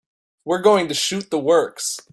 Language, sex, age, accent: English, male, 19-29, United States English